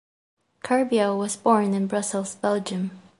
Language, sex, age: English, female, 19-29